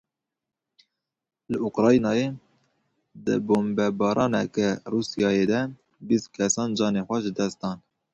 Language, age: Kurdish, 19-29